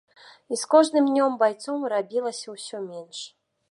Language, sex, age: Belarusian, female, 30-39